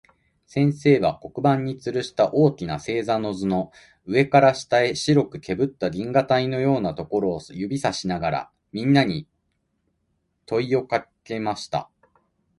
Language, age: Japanese, 40-49